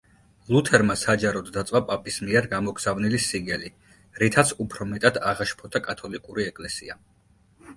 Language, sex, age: Georgian, male, 19-29